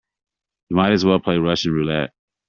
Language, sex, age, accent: English, male, 50-59, United States English